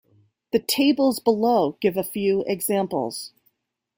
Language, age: English, 30-39